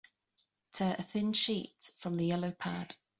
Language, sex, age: English, female, 30-39